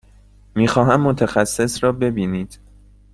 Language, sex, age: Persian, male, 19-29